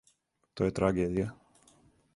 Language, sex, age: Serbian, male, 30-39